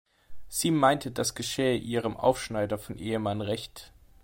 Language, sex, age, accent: German, male, 19-29, Deutschland Deutsch